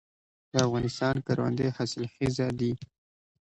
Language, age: Pashto, 19-29